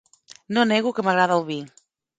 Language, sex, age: Catalan, female, 40-49